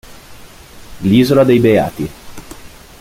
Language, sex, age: Italian, male, 19-29